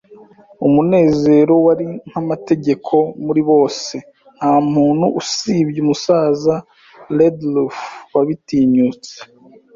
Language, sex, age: Kinyarwanda, female, 19-29